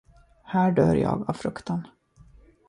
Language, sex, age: Swedish, male, 30-39